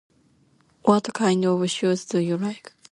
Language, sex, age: English, female, under 19